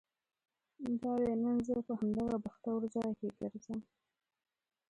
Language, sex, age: Pashto, female, 19-29